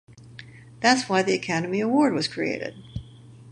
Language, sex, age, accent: English, female, 70-79, United States English